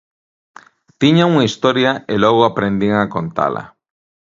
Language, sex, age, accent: Galician, male, 40-49, Normativo (estándar)